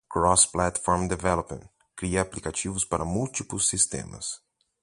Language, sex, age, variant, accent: Portuguese, male, 19-29, Portuguese (Brasil), Paulista